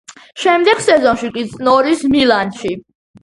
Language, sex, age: Georgian, female, under 19